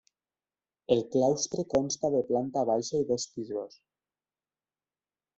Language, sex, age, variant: Catalan, male, under 19, Septentrional